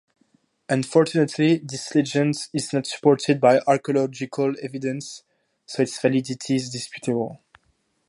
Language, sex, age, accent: English, male, 19-29, French